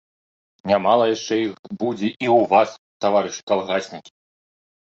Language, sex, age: Belarusian, male, 30-39